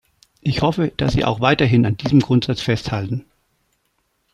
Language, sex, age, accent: German, male, 60-69, Deutschland Deutsch